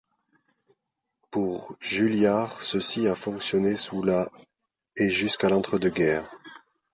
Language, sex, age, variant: French, male, 30-39, Français de métropole